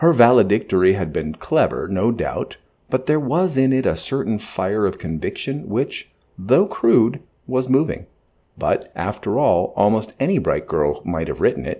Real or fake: real